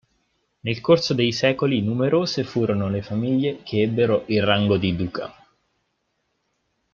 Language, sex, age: Italian, male, 19-29